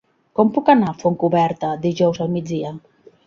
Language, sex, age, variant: Catalan, female, 50-59, Central